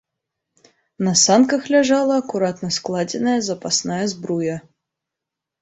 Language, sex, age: Belarusian, female, under 19